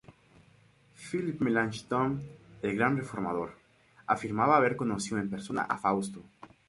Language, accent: Spanish, América central